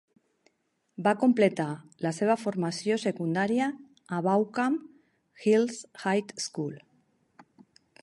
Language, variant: Catalan, Nord-Occidental